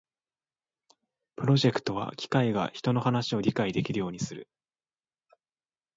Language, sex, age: Japanese, male, 19-29